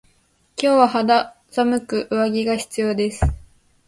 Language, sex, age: Japanese, female, under 19